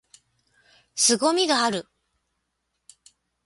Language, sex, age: Japanese, female, 60-69